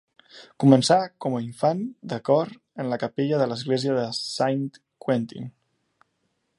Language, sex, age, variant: Catalan, male, 30-39, Central